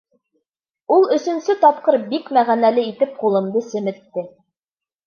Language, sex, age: Bashkir, female, 19-29